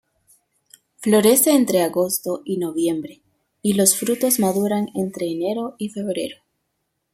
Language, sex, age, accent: Spanish, female, 19-29, América central